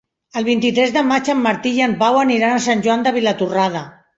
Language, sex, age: Catalan, female, 60-69